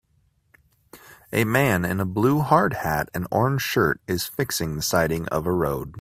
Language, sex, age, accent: English, male, 19-29, United States English